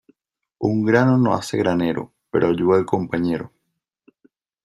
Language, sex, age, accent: Spanish, male, 19-29, Caribe: Cuba, Venezuela, Puerto Rico, República Dominicana, Panamá, Colombia caribeña, México caribeño, Costa del golfo de México